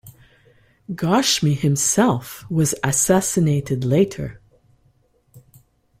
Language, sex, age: English, female, 50-59